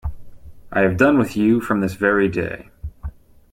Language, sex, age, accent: English, male, 30-39, United States English